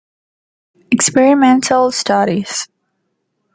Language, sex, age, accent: Spanish, female, under 19, Andino-Pacífico: Colombia, Perú, Ecuador, oeste de Bolivia y Venezuela andina